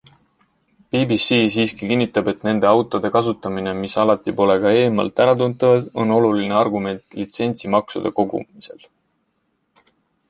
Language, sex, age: Estonian, male, 19-29